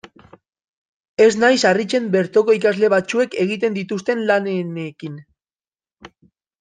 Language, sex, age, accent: Basque, male, 19-29, Mendebalekoa (Araba, Bizkaia, Gipuzkoako mendebaleko herri batzuk)